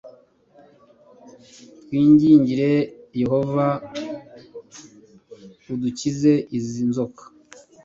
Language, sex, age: Kinyarwanda, male, 40-49